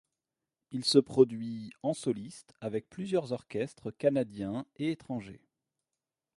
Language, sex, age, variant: French, male, 30-39, Français de métropole